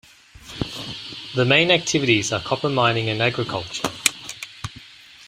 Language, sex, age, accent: English, male, 40-49, Australian English